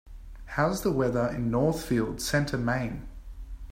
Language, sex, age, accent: English, male, 19-29, Australian English